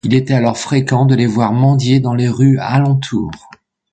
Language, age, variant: French, 50-59, Français de métropole